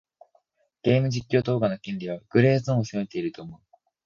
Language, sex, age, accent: Japanese, male, 19-29, 標準語; 東京